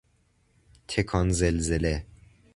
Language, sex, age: Persian, male, under 19